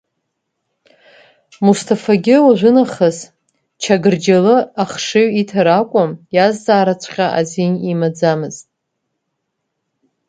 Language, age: Abkhazian, 30-39